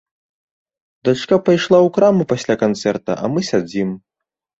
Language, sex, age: Belarusian, male, 19-29